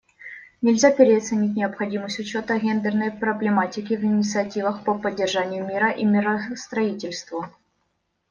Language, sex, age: Russian, female, 19-29